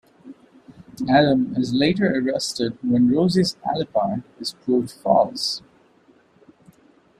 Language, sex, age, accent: English, male, 30-39, India and South Asia (India, Pakistan, Sri Lanka)